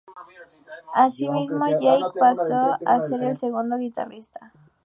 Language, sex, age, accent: Spanish, female, 19-29, México